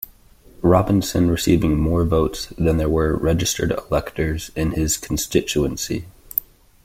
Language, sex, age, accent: English, male, 19-29, United States English